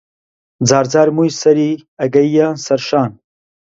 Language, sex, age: Central Kurdish, male, 19-29